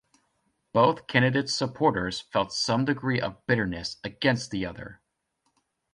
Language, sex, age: English, male, 19-29